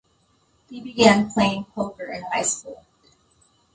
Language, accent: English, United States English